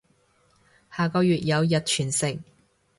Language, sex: Cantonese, female